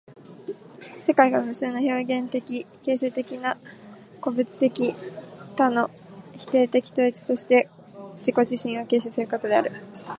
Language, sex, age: Japanese, female, 19-29